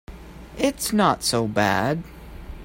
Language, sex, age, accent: English, male, under 19, United States English